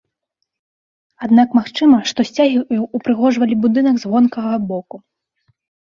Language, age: Belarusian, 19-29